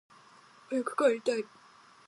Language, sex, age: Japanese, female, 19-29